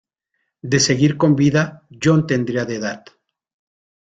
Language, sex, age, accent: Spanish, male, 50-59, México